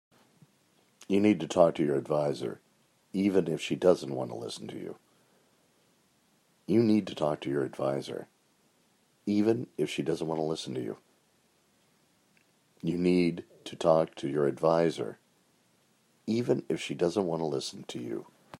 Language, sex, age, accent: English, male, 50-59, United States English